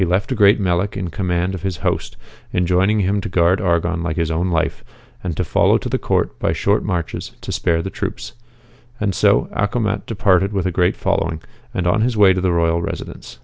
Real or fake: real